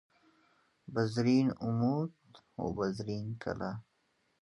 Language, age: Pashto, 19-29